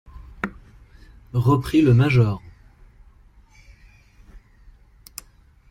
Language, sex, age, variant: French, male, 30-39, Français de métropole